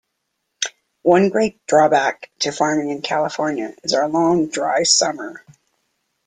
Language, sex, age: English, female, 50-59